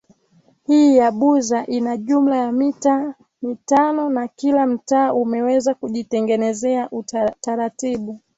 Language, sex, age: Swahili, female, 19-29